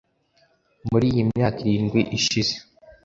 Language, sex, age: Kinyarwanda, male, under 19